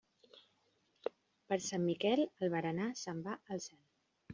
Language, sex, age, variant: Catalan, female, 40-49, Central